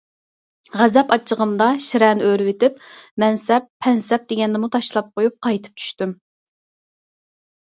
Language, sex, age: Uyghur, female, 30-39